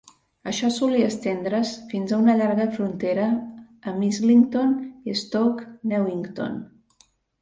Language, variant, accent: Catalan, Central, central